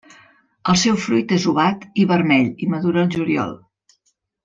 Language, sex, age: Catalan, female, 60-69